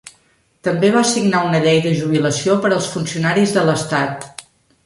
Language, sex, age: Catalan, female, 50-59